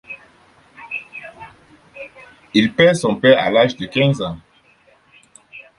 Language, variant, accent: French, Français d'Afrique subsaharienne et des îles africaines, Français du Cameroun